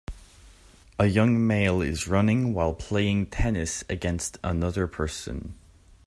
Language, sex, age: English, male, under 19